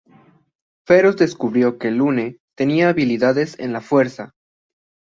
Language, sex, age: Spanish, male, 19-29